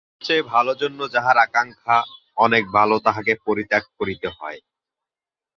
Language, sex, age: Bengali, male, 19-29